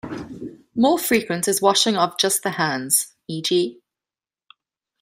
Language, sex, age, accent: English, female, 30-39, Southern African (South Africa, Zimbabwe, Namibia)